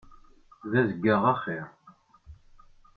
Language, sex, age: Kabyle, male, 19-29